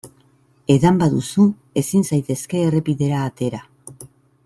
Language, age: Basque, 50-59